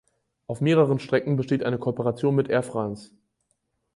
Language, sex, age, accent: German, male, 19-29, Deutschland Deutsch